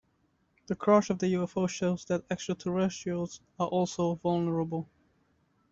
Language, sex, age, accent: English, male, 19-29, England English